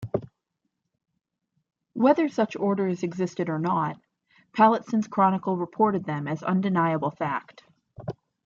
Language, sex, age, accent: English, female, 30-39, United States English